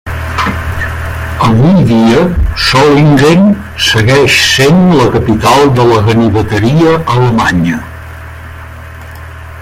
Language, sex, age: Catalan, male, 60-69